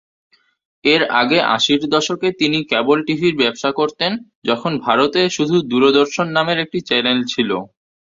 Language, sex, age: Bengali, male, under 19